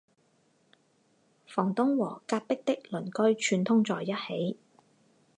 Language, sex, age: Chinese, female, 30-39